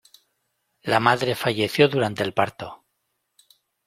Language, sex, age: Spanish, male, 50-59